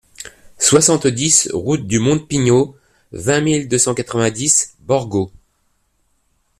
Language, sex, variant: French, male, Français de métropole